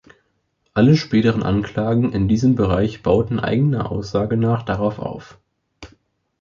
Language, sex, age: German, male, 19-29